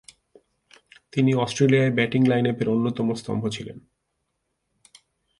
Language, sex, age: Bengali, male, 19-29